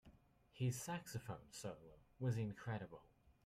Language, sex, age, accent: English, male, under 19, England English